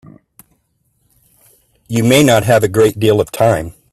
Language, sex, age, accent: English, male, 50-59, United States English